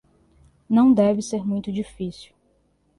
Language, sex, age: Portuguese, female, 19-29